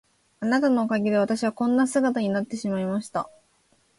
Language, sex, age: Japanese, female, 19-29